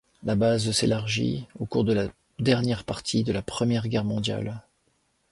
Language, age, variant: French, 60-69, Français de métropole